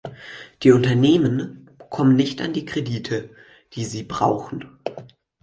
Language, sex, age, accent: German, male, under 19, Deutschland Deutsch